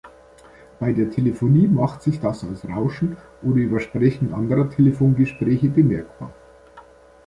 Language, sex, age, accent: German, male, 40-49, Deutschland Deutsch